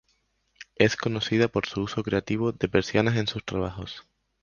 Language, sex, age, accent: Spanish, male, 19-29, España: Islas Canarias